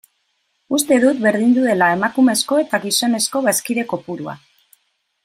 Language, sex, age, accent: Basque, female, 40-49, Mendebalekoa (Araba, Bizkaia, Gipuzkoako mendebaleko herri batzuk)